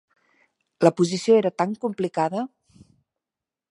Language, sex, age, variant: Catalan, female, 50-59, Central